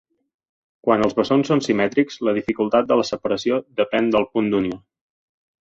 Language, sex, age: Catalan, male, 30-39